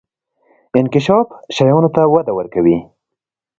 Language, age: Pashto, 19-29